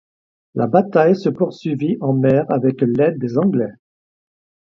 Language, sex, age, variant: French, male, 60-69, Français de métropole